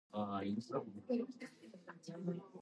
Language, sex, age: Japanese, female, 19-29